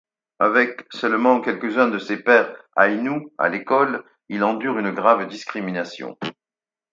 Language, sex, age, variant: French, male, 60-69, Français de métropole